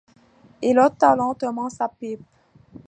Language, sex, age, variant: French, female, 19-29, Français de métropole